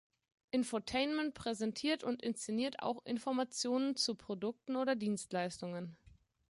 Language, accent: German, Deutschland Deutsch